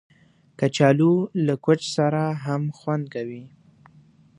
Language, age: Pashto, 19-29